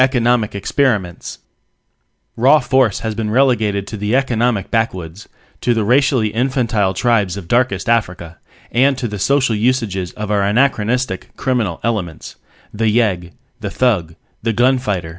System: none